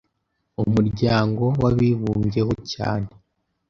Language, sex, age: Kinyarwanda, male, under 19